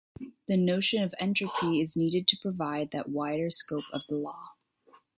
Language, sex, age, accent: English, female, 19-29, United States English